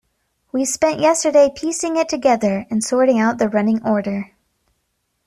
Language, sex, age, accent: English, female, 19-29, United States English